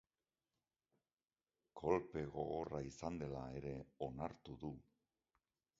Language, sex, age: Basque, male, 50-59